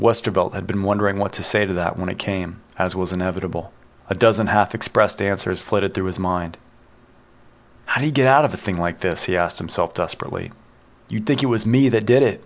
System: none